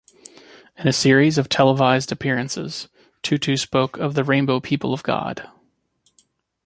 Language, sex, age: English, male, 30-39